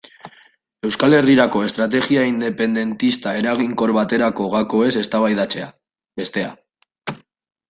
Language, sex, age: Basque, male, 19-29